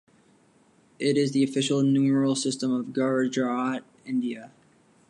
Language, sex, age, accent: English, male, 19-29, United States English